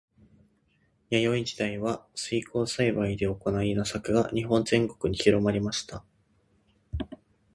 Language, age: Japanese, 19-29